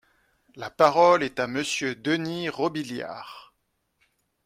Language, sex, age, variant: French, male, 30-39, Français de métropole